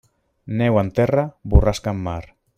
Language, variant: Catalan, Central